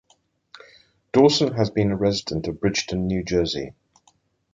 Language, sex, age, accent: English, male, 50-59, England English